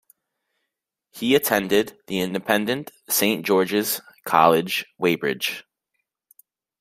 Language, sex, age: English, male, 19-29